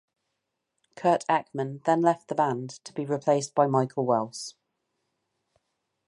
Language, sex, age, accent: English, female, 30-39, England English